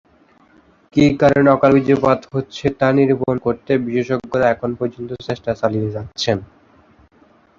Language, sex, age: Bengali, male, 19-29